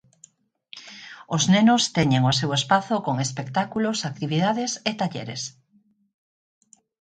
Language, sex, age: Galician, female, 40-49